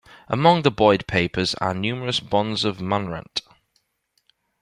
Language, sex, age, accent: English, male, 19-29, England English